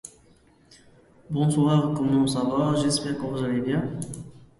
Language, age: English, 19-29